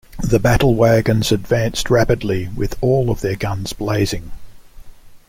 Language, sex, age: English, male, 60-69